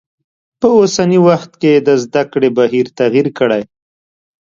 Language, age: Pashto, 30-39